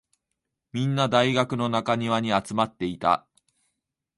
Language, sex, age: Japanese, male, 19-29